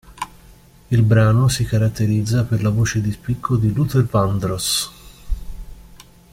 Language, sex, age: Italian, male, 30-39